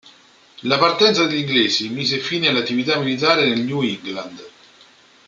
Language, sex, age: Italian, male, 40-49